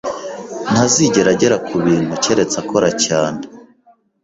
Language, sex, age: Kinyarwanda, male, 19-29